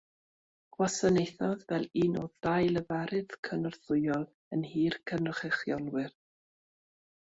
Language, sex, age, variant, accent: Welsh, female, 40-49, South-Western Welsh, Y Deyrnas Unedig Cymraeg